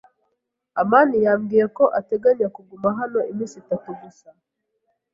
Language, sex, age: Kinyarwanda, female, 19-29